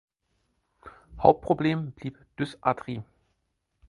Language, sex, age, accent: German, male, 40-49, Deutschland Deutsch